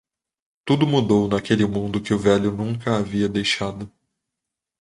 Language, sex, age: Portuguese, male, 19-29